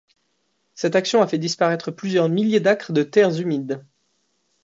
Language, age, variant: French, 19-29, Français de métropole